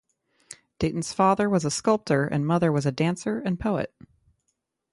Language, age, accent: English, 30-39, United States English